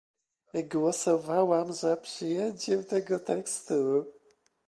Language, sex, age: Polish, male, 30-39